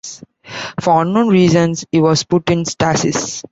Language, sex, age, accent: English, male, 19-29, India and South Asia (India, Pakistan, Sri Lanka)